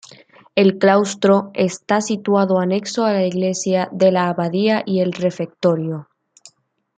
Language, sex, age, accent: Spanish, female, 19-29, América central